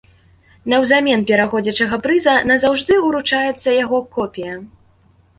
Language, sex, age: Belarusian, female, under 19